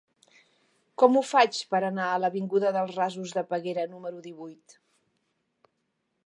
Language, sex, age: Catalan, female, 50-59